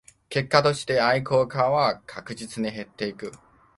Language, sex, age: Japanese, male, 19-29